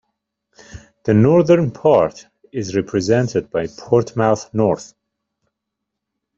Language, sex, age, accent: English, male, 30-39, United States English